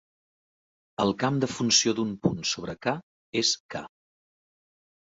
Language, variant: Catalan, Central